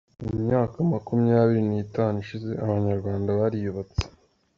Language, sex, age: Kinyarwanda, male, under 19